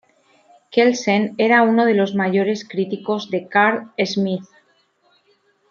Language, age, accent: Spanish, 40-49, España: Centro-Sur peninsular (Madrid, Toledo, Castilla-La Mancha)